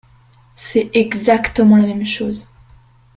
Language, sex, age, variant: French, female, under 19, Français de métropole